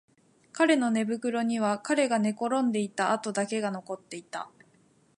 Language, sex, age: Japanese, female, 19-29